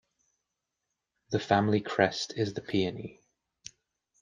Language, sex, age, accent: English, male, 30-39, England English